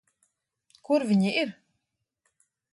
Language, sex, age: Latvian, female, 30-39